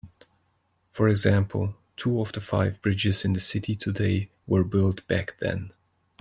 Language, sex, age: English, male, 19-29